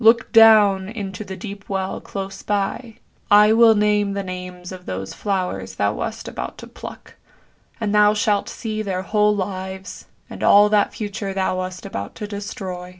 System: none